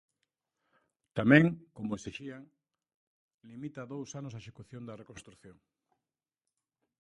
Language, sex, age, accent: Galician, male, 30-39, Oriental (común en zona oriental)